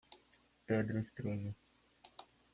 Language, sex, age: Portuguese, male, 19-29